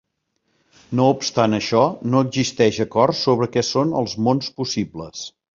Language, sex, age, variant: Catalan, male, 50-59, Central